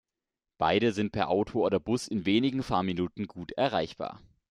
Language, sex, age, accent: German, male, 19-29, Deutschland Deutsch